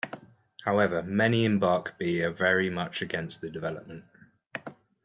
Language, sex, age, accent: English, male, 30-39, England English